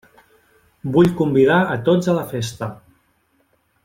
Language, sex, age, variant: Catalan, male, 30-39, Central